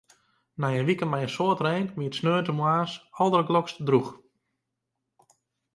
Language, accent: Western Frisian, Wâldfrysk